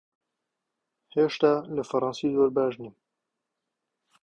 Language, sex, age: Central Kurdish, male, 19-29